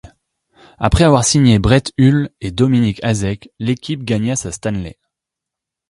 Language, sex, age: French, male, 30-39